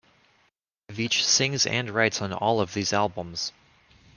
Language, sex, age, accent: English, male, 30-39, United States English